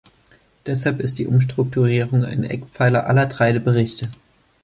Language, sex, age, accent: German, male, 19-29, Deutschland Deutsch